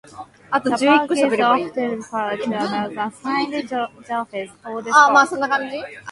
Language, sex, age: English, female, 19-29